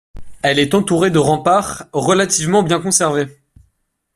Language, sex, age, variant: French, male, 19-29, Français de métropole